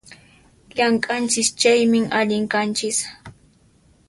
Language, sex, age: Puno Quechua, female, 19-29